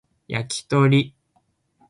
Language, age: Japanese, 19-29